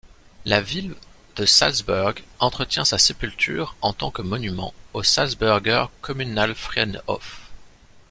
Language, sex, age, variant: French, male, 30-39, Français de métropole